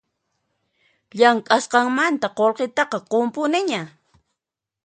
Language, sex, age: Puno Quechua, female, 30-39